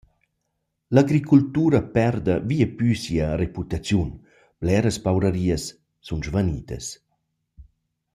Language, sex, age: Romansh, male, 40-49